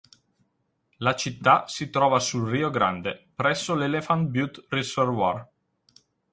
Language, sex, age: Italian, male, 30-39